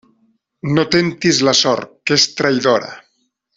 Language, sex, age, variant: Catalan, male, 40-49, Central